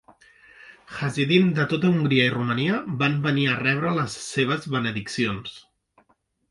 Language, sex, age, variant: Catalan, male, 40-49, Central